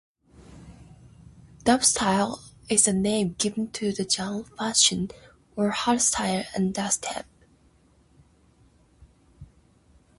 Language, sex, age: English, female, 19-29